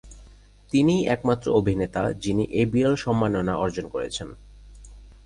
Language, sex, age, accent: Bengali, male, 19-29, Native